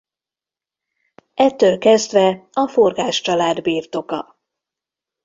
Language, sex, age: Hungarian, female, 50-59